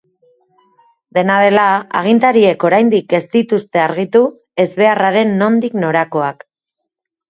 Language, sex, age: Basque, female, 30-39